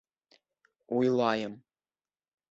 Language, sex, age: Bashkir, male, under 19